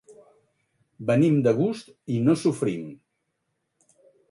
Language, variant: Catalan, Central